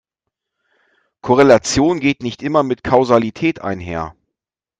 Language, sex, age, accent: German, male, 40-49, Deutschland Deutsch